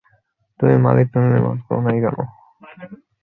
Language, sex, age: Bengali, male, 19-29